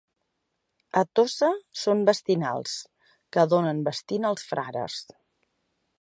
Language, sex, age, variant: Catalan, female, 40-49, Central